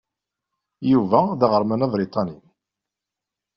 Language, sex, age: Kabyle, male, 40-49